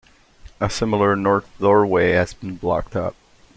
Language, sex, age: English, male, 30-39